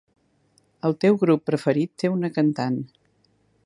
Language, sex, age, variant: Catalan, female, 60-69, Central